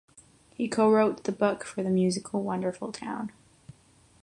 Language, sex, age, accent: English, female, 19-29, United States English; England English